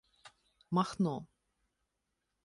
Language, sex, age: Ukrainian, female, 30-39